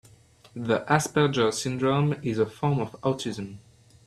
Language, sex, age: English, male, under 19